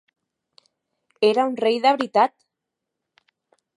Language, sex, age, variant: Catalan, female, 19-29, Central